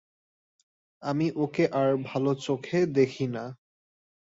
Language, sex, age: Bengali, male, 19-29